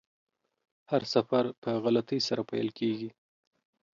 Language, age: Pashto, 19-29